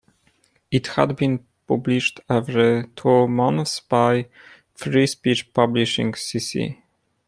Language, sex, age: English, male, 19-29